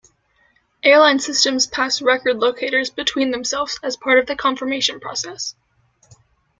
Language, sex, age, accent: English, female, 19-29, United States English